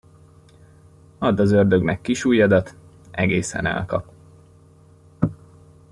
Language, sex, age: Hungarian, male, 19-29